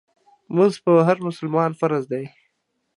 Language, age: Pashto, 30-39